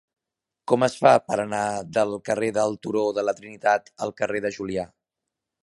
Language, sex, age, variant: Catalan, male, 30-39, Central